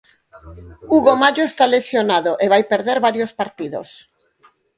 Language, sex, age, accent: Galician, female, 50-59, Normativo (estándar)